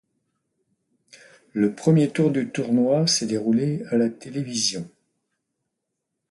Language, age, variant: French, 70-79, Français de métropole